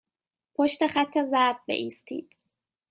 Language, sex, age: Persian, female, 30-39